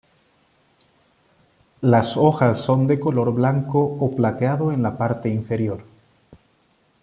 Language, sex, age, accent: Spanish, male, 30-39, Andino-Pacífico: Colombia, Perú, Ecuador, oeste de Bolivia y Venezuela andina